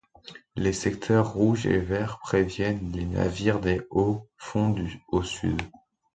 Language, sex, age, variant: French, male, under 19, Français de métropole